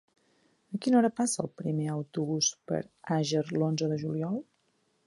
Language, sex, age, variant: Catalan, female, 40-49, Central